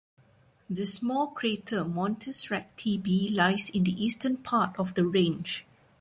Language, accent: English, Malaysian English